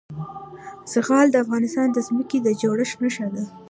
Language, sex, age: Pashto, female, 19-29